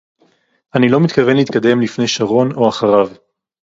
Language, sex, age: Hebrew, male, 19-29